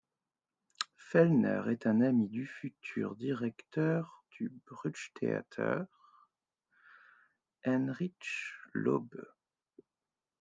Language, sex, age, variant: French, male, 30-39, Français de métropole